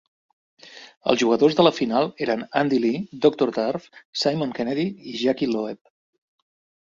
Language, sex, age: Catalan, male, 40-49